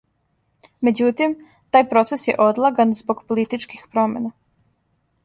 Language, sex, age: Serbian, female, 19-29